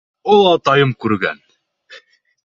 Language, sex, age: Bashkir, male, 30-39